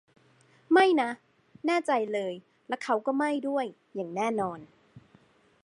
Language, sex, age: Thai, female, 19-29